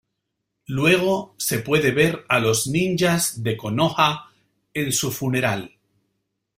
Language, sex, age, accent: Spanish, male, 40-49, España: Norte peninsular (Asturias, Castilla y León, Cantabria, País Vasco, Navarra, Aragón, La Rioja, Guadalajara, Cuenca)